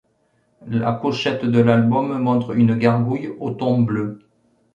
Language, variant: French, Français de métropole